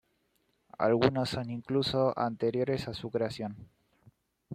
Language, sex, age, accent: Spanish, male, 19-29, Rioplatense: Argentina, Uruguay, este de Bolivia, Paraguay